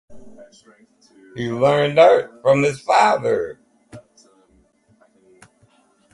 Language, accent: English, Australian English